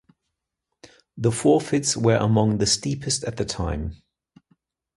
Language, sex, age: English, male, 50-59